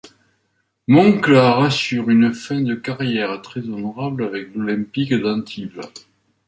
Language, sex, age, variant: French, male, 50-59, Français de métropole